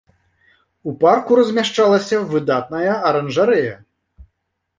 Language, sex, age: Belarusian, male, 40-49